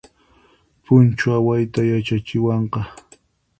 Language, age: Puno Quechua, 19-29